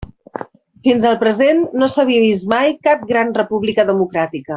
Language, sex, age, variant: Catalan, female, 40-49, Central